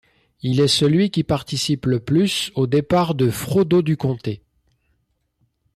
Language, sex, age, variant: French, male, 50-59, Français de métropole